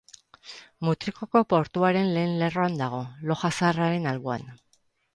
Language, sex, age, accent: Basque, female, 50-59, Erdialdekoa edo Nafarra (Gipuzkoa, Nafarroa)